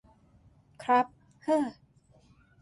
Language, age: Thai, 19-29